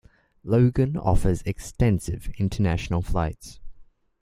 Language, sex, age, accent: English, male, 19-29, England English